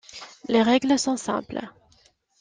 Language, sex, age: French, female, 19-29